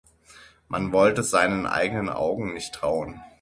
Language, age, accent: German, 30-39, Deutschland Deutsch